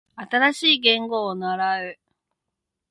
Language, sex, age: Japanese, female, 40-49